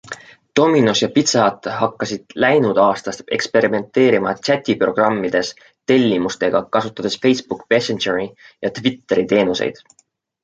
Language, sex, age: Estonian, male, 19-29